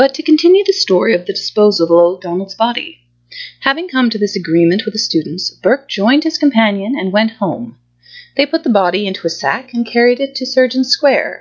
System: none